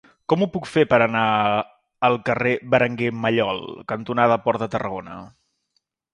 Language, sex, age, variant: Catalan, male, 30-39, Central